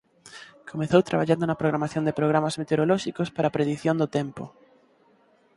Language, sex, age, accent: Galician, male, 19-29, Normativo (estándar)